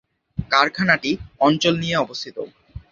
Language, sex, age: Bengali, male, under 19